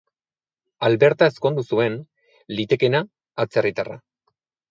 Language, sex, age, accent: Basque, male, 30-39, Erdialdekoa edo Nafarra (Gipuzkoa, Nafarroa)